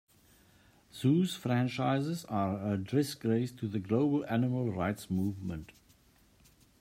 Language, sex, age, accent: English, male, 60-69, Southern African (South Africa, Zimbabwe, Namibia)